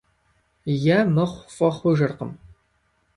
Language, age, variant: Kabardian, 19-29, Адыгэбзэ (Къэбэрдей, Кирил, Урысей)